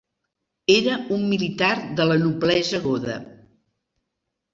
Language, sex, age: Catalan, female, 70-79